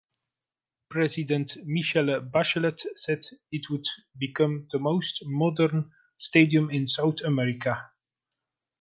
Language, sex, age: English, male, 40-49